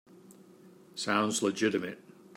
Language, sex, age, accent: English, male, 60-69, Canadian English